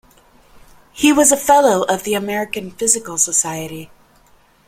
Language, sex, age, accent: English, female, 40-49, United States English